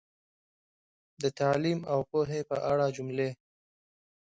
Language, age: Pashto, 19-29